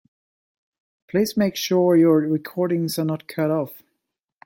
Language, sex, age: English, male, 30-39